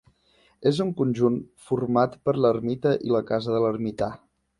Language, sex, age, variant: Catalan, male, 19-29, Central